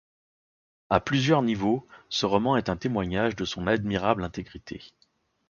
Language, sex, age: French, male, 40-49